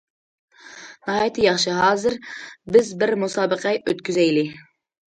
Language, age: Uyghur, 19-29